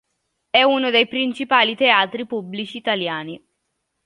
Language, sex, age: Italian, female, under 19